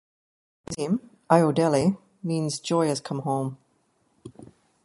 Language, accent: English, Canadian English